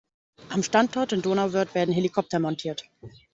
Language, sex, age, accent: German, female, 19-29, Deutschland Deutsch